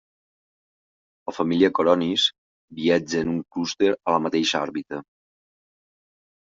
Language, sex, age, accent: Catalan, male, 40-49, valencià